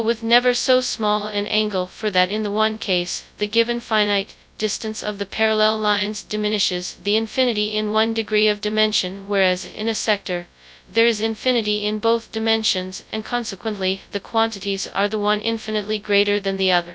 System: TTS, FastPitch